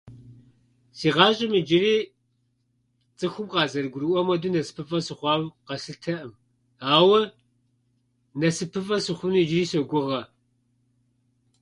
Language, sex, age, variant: Kabardian, male, 50-59, Адыгэбзэ (Къэбэрдей, Кирил, псоми зэдай)